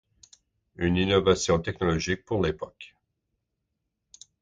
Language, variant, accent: French, Français d'Amérique du Nord, Français du Canada